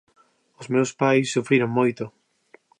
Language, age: Galician, under 19